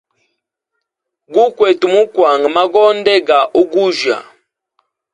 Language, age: Hemba, 19-29